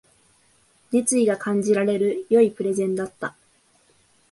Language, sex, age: Japanese, female, 19-29